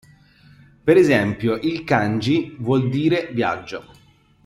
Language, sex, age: Italian, male, 30-39